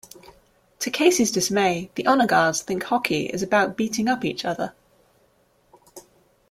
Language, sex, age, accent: English, female, 30-39, England English